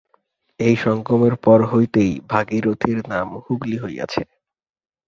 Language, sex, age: Bengali, male, 19-29